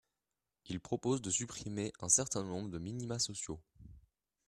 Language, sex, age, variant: French, male, under 19, Français de métropole